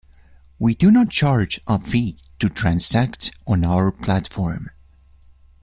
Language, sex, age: English, male, 19-29